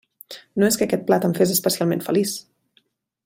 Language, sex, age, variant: Catalan, female, 30-39, Central